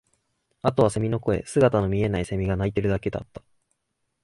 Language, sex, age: Japanese, male, 19-29